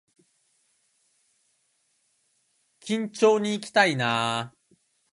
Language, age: Japanese, 19-29